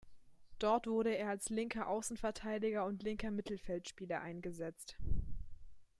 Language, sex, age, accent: German, female, 19-29, Deutschland Deutsch